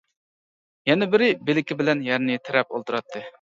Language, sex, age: Uyghur, female, 40-49